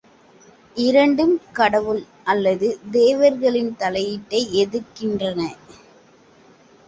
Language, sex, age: Tamil, female, 19-29